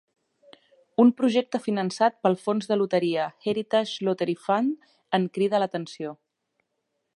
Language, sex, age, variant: Catalan, female, 30-39, Central